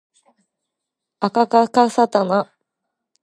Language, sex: Japanese, female